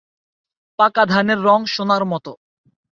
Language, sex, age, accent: Bengali, male, 19-29, Bangladeshi; শুদ্ধ বাংলা